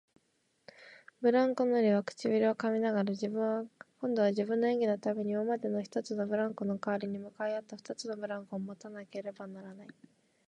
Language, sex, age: Japanese, female, 19-29